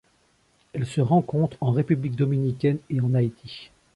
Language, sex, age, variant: French, male, 50-59, Français de métropole